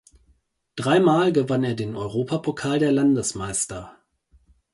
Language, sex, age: German, male, 30-39